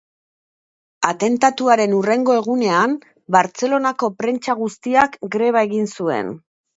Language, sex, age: Basque, female, 50-59